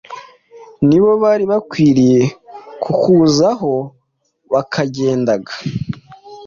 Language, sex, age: Kinyarwanda, male, 19-29